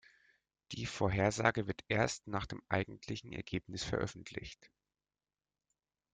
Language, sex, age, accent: German, male, 19-29, Deutschland Deutsch